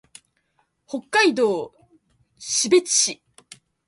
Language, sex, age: Japanese, female, 19-29